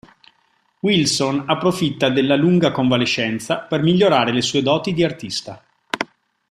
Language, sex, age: Italian, male, 30-39